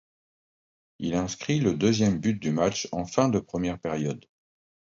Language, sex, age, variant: French, male, 50-59, Français de métropole